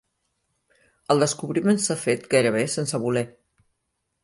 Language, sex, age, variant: Catalan, female, 50-59, Central